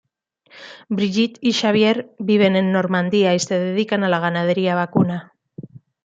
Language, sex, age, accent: Spanish, female, 30-39, España: Centro-Sur peninsular (Madrid, Toledo, Castilla-La Mancha)